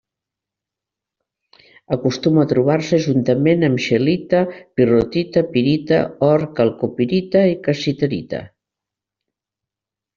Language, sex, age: Catalan, female, 70-79